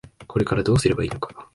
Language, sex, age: Japanese, male, under 19